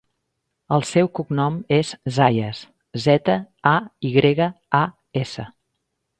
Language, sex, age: Catalan, female, 50-59